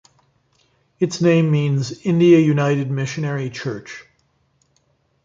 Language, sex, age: English, male, 40-49